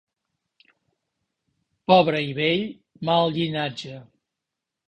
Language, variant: Catalan, Central